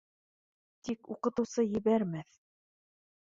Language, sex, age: Bashkir, female, 30-39